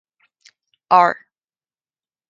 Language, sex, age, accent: English, female, under 19, England English